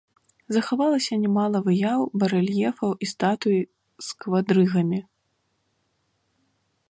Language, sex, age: Belarusian, female, 19-29